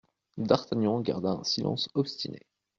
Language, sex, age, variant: French, male, 30-39, Français de métropole